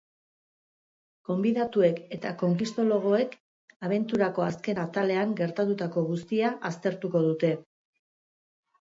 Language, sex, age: Basque, female, 50-59